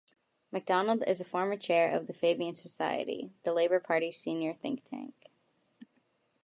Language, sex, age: English, female, under 19